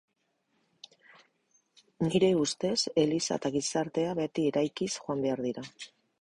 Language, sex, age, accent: Basque, female, 50-59, Mendebalekoa (Araba, Bizkaia, Gipuzkoako mendebaleko herri batzuk)